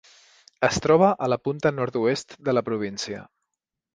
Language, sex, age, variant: Catalan, male, 30-39, Central